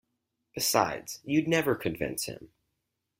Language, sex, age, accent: English, male, under 19, United States English